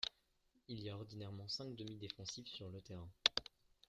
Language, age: French, under 19